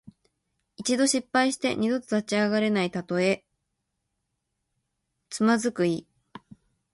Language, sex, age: Japanese, female, 19-29